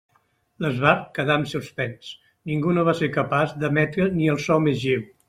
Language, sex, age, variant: Catalan, male, 60-69, Central